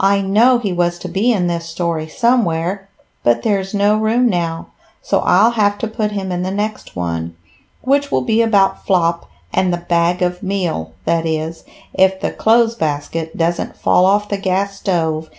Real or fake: real